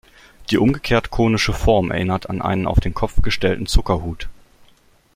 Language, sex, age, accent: German, male, 19-29, Deutschland Deutsch